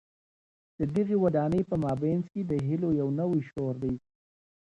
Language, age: Pashto, 19-29